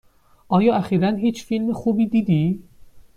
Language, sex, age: Persian, male, 19-29